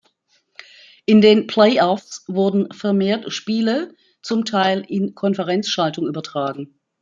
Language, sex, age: German, female, 50-59